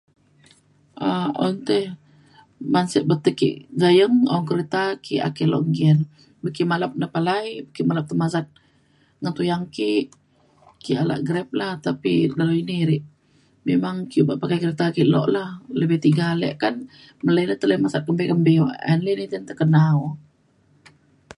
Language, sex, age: Mainstream Kenyah, female, 30-39